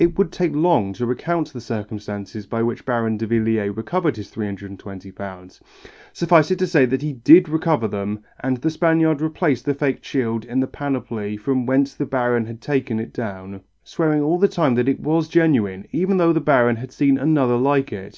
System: none